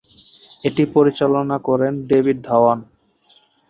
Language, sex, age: Bengali, male, 19-29